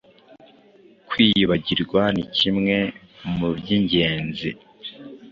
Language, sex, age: Kinyarwanda, male, under 19